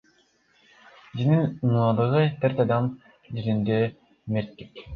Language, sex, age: Kyrgyz, male, under 19